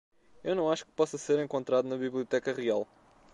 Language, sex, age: Portuguese, male, 19-29